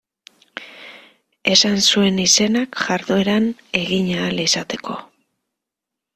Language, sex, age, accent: Basque, female, 19-29, Mendebalekoa (Araba, Bizkaia, Gipuzkoako mendebaleko herri batzuk)